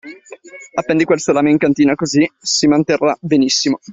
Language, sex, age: Italian, male, 19-29